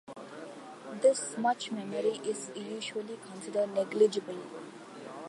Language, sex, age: English, female, 19-29